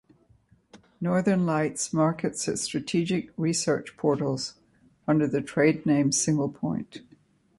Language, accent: English, United States English